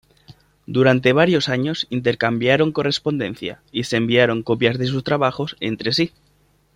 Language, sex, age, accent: Spanish, male, 19-29, España: Centro-Sur peninsular (Madrid, Toledo, Castilla-La Mancha)